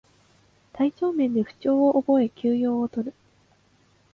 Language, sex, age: Japanese, female, 19-29